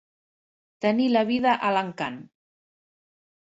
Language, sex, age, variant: Catalan, female, 40-49, Central